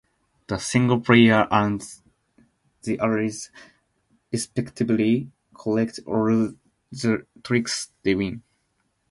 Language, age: English, 19-29